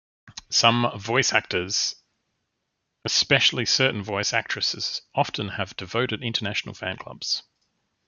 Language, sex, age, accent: English, male, 30-39, Australian English